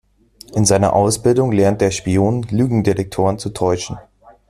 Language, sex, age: German, male, 19-29